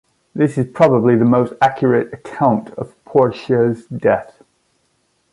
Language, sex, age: English, male, 50-59